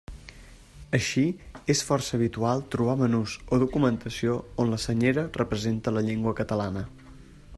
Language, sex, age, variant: Catalan, male, 19-29, Central